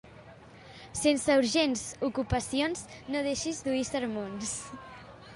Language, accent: Catalan, valencià